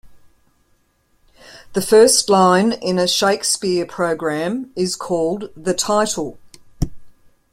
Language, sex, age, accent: English, female, 50-59, Australian English